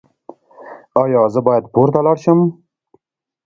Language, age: Pashto, 19-29